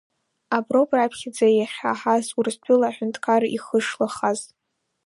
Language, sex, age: Abkhazian, female, under 19